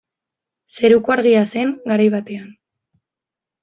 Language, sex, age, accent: Basque, female, 19-29, Mendebalekoa (Araba, Bizkaia, Gipuzkoako mendebaleko herri batzuk)